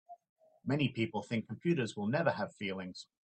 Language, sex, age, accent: English, male, 30-39, Australian English